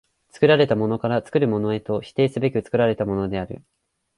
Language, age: Japanese, 19-29